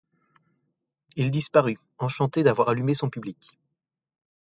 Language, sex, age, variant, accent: French, male, 30-39, Français d'Europe, Français de Belgique